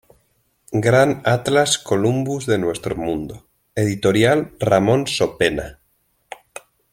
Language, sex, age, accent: Spanish, male, 30-39, España: Norte peninsular (Asturias, Castilla y León, Cantabria, País Vasco, Navarra, Aragón, La Rioja, Guadalajara, Cuenca)